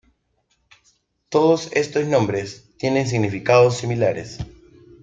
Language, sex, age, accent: Spanish, male, 30-39, Andino-Pacífico: Colombia, Perú, Ecuador, oeste de Bolivia y Venezuela andina